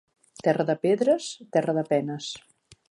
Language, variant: Catalan, Central